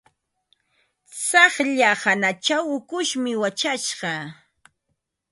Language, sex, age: Ambo-Pasco Quechua, female, 50-59